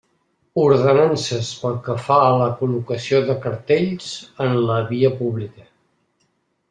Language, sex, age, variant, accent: Catalan, male, 60-69, Central, central